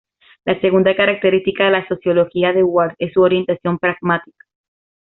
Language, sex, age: Spanish, female, 19-29